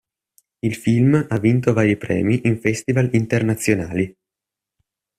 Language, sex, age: Italian, male, 19-29